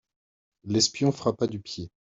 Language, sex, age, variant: French, male, 40-49, Français de métropole